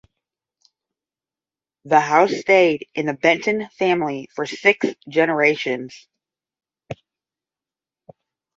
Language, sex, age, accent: English, female, 40-49, United States English; Midwestern